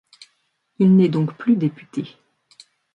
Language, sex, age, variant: French, female, 40-49, Français de métropole